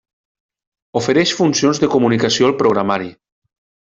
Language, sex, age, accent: Catalan, male, 30-39, valencià